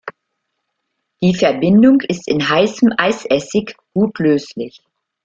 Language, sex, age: German, female, 60-69